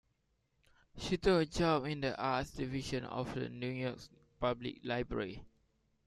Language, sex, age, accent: English, male, 19-29, Malaysian English